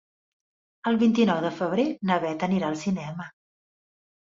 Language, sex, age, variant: Catalan, female, 40-49, Central